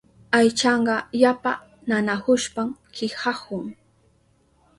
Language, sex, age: Southern Pastaza Quechua, female, 19-29